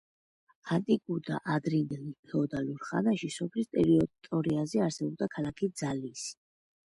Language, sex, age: Georgian, female, under 19